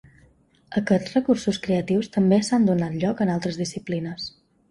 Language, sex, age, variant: Catalan, female, 19-29, Balear